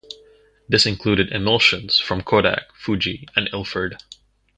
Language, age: English, 19-29